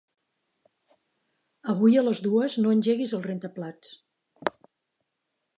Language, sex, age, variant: Catalan, female, 70-79, Central